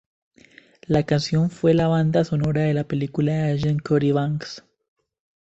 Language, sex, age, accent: Spanish, male, 19-29, Andino-Pacífico: Colombia, Perú, Ecuador, oeste de Bolivia y Venezuela andina